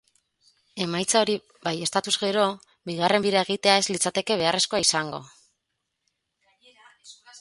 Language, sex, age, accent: Basque, female, 30-39, Mendebalekoa (Araba, Bizkaia, Gipuzkoako mendebaleko herri batzuk)